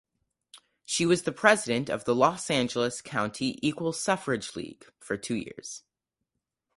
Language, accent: English, United States English